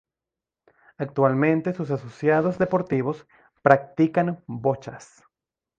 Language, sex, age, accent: Spanish, male, 30-39, Caribe: Cuba, Venezuela, Puerto Rico, República Dominicana, Panamá, Colombia caribeña, México caribeño, Costa del golfo de México